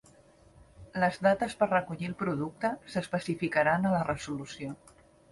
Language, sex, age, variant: Catalan, female, 50-59, Central